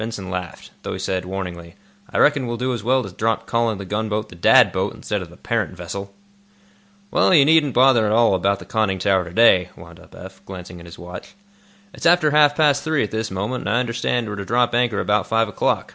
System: none